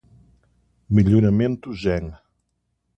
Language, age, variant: Portuguese, 40-49, Portuguese (Portugal)